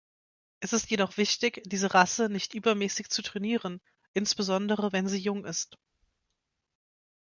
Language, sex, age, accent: German, female, 19-29, Deutschland Deutsch